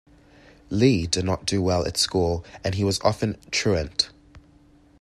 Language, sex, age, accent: English, male, 19-29, United States English